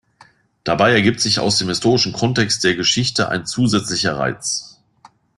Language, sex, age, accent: German, male, 40-49, Deutschland Deutsch